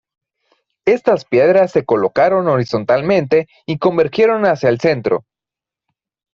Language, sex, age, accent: Spanish, male, 19-29, México